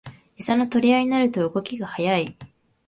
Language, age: Japanese, 19-29